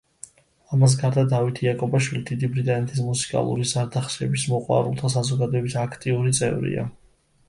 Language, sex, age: Georgian, male, 19-29